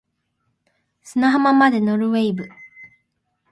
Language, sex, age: Japanese, female, 19-29